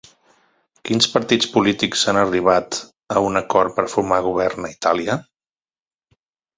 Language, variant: Catalan, Central